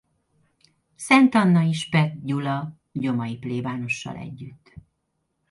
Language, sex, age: Hungarian, female, 40-49